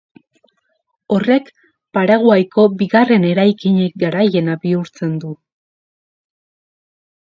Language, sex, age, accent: Basque, female, 19-29, Erdialdekoa edo Nafarra (Gipuzkoa, Nafarroa)